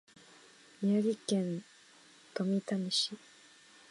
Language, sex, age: Japanese, female, under 19